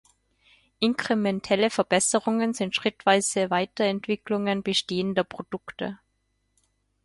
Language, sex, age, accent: German, female, 30-39, Österreichisches Deutsch